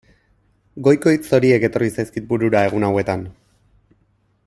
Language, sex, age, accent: Basque, male, 30-39, Erdialdekoa edo Nafarra (Gipuzkoa, Nafarroa)